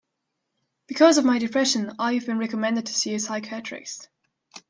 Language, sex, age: English, female, 19-29